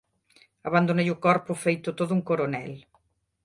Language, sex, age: Galician, female, 50-59